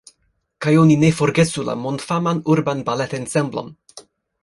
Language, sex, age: Esperanto, male, 30-39